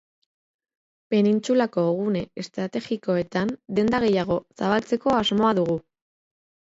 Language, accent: Basque, Erdialdekoa edo Nafarra (Gipuzkoa, Nafarroa)